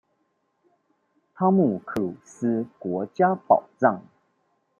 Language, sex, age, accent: Chinese, male, 40-49, 出生地：臺北市